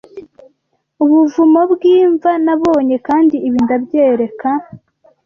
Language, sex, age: Kinyarwanda, female, 30-39